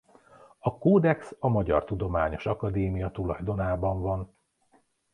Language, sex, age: Hungarian, male, 40-49